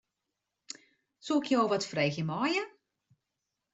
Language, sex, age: Western Frisian, female, 50-59